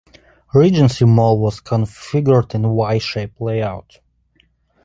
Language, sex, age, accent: English, male, 30-39, United States English